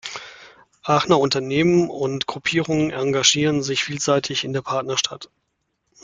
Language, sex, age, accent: German, male, 30-39, Deutschland Deutsch